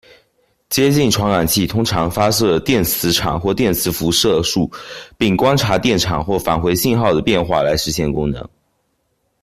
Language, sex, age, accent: Chinese, male, under 19, 出生地：福建省